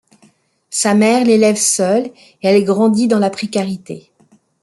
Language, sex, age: French, female, 50-59